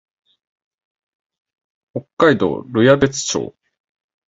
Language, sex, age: Japanese, male, 19-29